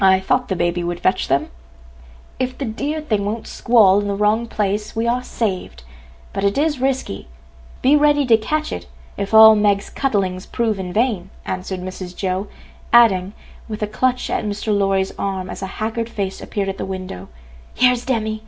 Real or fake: real